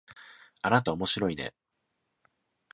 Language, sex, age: Japanese, male, 19-29